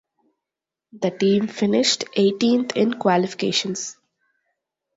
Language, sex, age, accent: English, female, 19-29, India and South Asia (India, Pakistan, Sri Lanka)